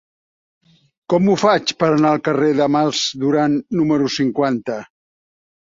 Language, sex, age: Catalan, male, 70-79